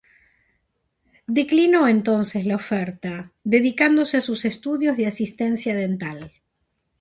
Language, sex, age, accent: Spanish, female, 60-69, Rioplatense: Argentina, Uruguay, este de Bolivia, Paraguay